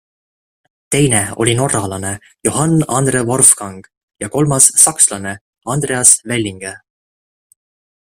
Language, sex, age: Estonian, male, 19-29